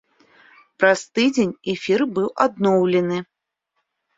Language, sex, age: Belarusian, female, 40-49